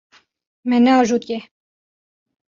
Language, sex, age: Kurdish, female, 19-29